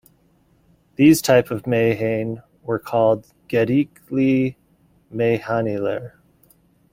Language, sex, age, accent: English, male, 30-39, United States English